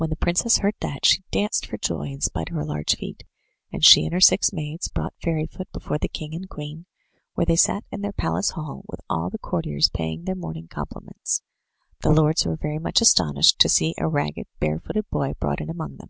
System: none